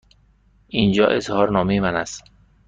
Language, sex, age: Persian, male, 19-29